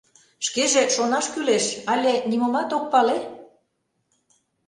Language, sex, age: Mari, female, 50-59